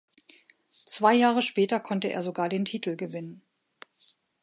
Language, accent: German, Deutschland Deutsch